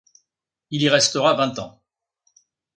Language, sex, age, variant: French, male, 60-69, Français de métropole